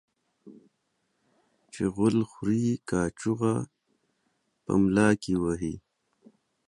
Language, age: Pashto, 40-49